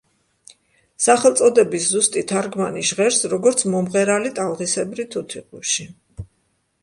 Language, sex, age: Georgian, female, 60-69